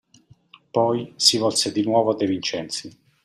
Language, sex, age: Italian, male, 40-49